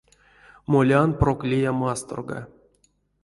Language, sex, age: Erzya, male, 30-39